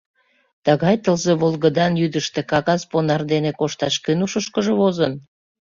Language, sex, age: Mari, female, 40-49